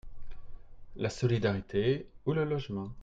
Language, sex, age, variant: French, male, 30-39, Français de métropole